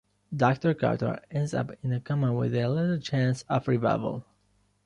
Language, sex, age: English, male, 19-29